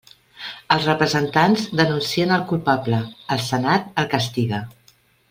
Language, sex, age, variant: Catalan, female, 50-59, Central